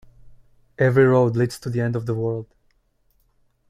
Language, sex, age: English, male, 19-29